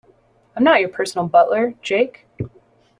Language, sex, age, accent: English, female, 30-39, United States English